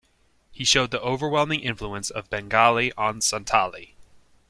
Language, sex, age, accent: English, male, 19-29, United States English